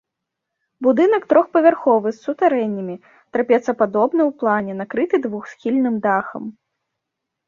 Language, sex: Belarusian, female